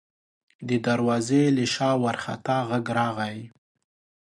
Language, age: Pashto, 19-29